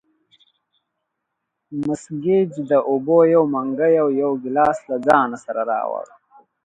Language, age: Pashto, 30-39